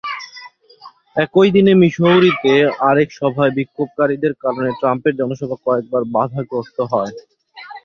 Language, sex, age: Bengali, male, 19-29